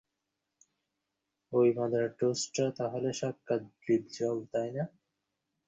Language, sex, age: Bengali, male, 19-29